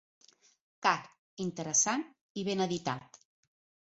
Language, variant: Catalan, Central